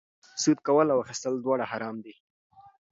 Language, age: Pashto, 19-29